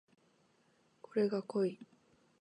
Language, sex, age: Japanese, female, 19-29